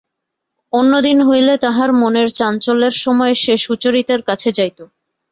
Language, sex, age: Bengali, female, 19-29